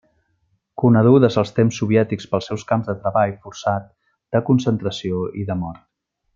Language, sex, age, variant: Catalan, male, 50-59, Central